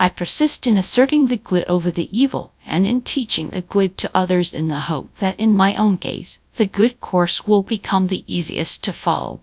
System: TTS, GradTTS